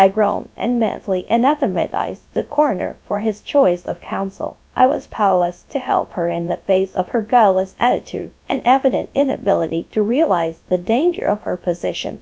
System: TTS, GradTTS